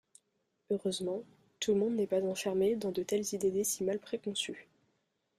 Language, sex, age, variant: French, female, under 19, Français de métropole